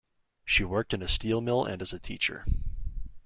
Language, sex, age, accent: English, male, 19-29, United States English